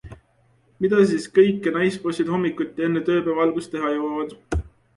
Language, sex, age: Estonian, male, 19-29